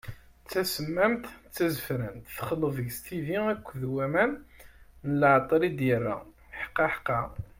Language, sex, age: Kabyle, male, 19-29